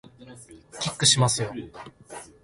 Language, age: Japanese, 19-29